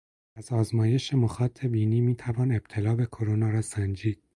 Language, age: Persian, 19-29